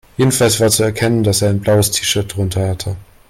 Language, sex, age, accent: German, male, under 19, Deutschland Deutsch